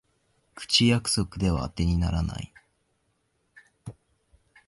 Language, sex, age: Japanese, male, 19-29